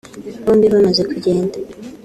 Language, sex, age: Kinyarwanda, female, 19-29